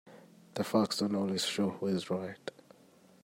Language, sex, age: English, male, 19-29